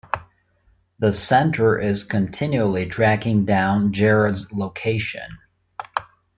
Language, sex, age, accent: English, male, 40-49, United States English